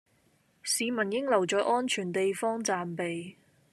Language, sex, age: Cantonese, female, 19-29